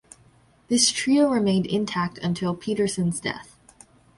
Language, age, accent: English, under 19, United States English